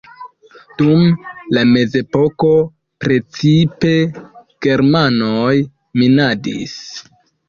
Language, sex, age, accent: Esperanto, male, 19-29, Internacia